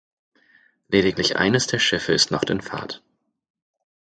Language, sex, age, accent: German, male, 19-29, Deutschland Deutsch; Hochdeutsch